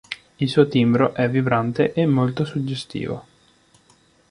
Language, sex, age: Italian, male, 19-29